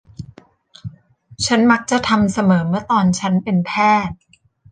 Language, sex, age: Thai, female, 40-49